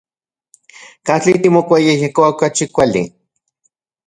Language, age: Central Puebla Nahuatl, 30-39